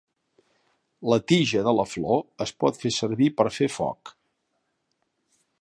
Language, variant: Catalan, Central